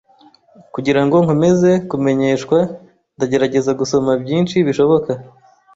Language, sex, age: Kinyarwanda, male, 30-39